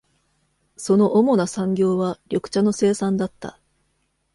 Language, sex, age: Japanese, female, 40-49